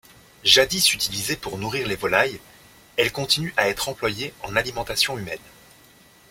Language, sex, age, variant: French, male, 30-39, Français de métropole